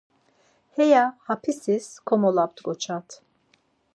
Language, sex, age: Laz, female, 50-59